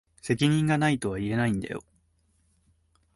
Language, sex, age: Japanese, male, under 19